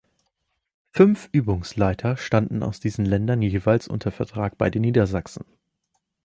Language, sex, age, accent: German, male, 19-29, Deutschland Deutsch